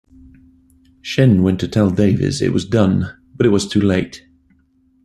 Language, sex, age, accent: English, male, 40-49, England English